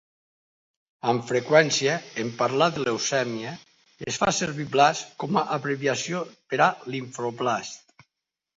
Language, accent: Catalan, Lleidatà